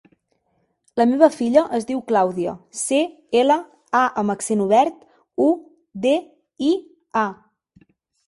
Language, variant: Catalan, Central